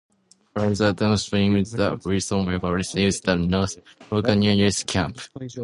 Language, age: English, 19-29